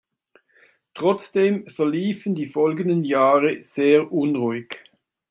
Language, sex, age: German, male, 60-69